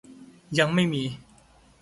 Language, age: Thai, under 19